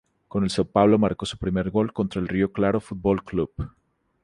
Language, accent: Spanish, México